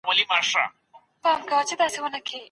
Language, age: Pashto, 30-39